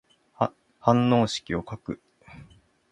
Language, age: Japanese, 19-29